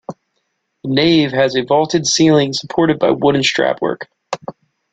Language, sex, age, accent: English, male, 19-29, United States English